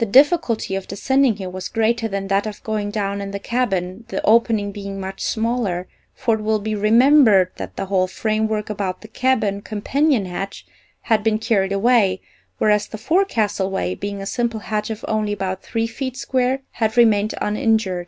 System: none